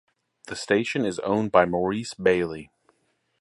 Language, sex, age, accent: English, male, 40-49, United States English